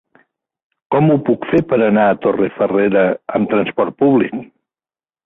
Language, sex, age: Catalan, male, 50-59